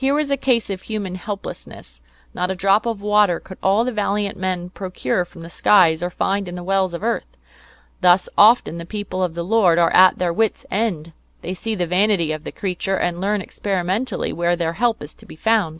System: none